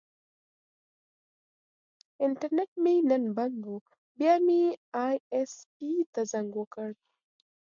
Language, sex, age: Pashto, female, under 19